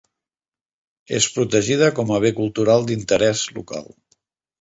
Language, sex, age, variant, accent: Catalan, male, 40-49, Central, central